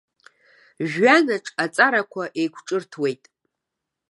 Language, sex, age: Abkhazian, female, 50-59